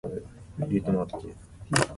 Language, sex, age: Japanese, male, 19-29